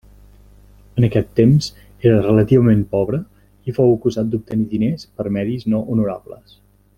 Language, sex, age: Catalan, male, 40-49